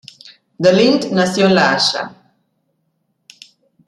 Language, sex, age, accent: Spanish, female, 50-59, Rioplatense: Argentina, Uruguay, este de Bolivia, Paraguay